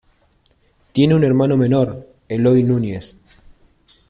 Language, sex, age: Spanish, male, 30-39